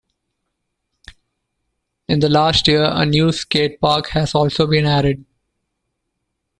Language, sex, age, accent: English, male, 40-49, India and South Asia (India, Pakistan, Sri Lanka)